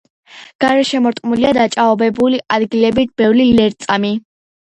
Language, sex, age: Georgian, female, under 19